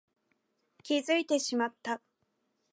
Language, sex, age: Japanese, female, 19-29